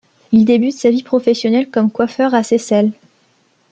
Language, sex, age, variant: French, female, under 19, Français de métropole